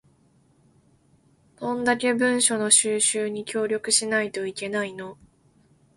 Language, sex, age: Japanese, female, 19-29